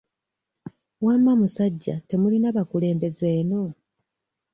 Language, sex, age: Ganda, female, 19-29